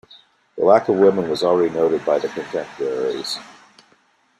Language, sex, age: English, male, 50-59